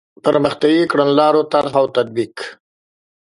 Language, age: Pashto, 40-49